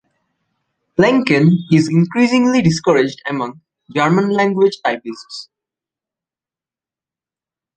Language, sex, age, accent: English, male, 19-29, India and South Asia (India, Pakistan, Sri Lanka)